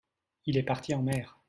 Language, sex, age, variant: French, male, 19-29, Français de métropole